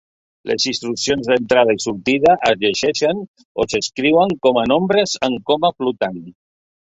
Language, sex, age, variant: Catalan, male, 60-69, Central